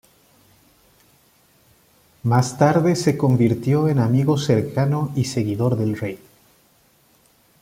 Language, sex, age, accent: Spanish, male, 30-39, Andino-Pacífico: Colombia, Perú, Ecuador, oeste de Bolivia y Venezuela andina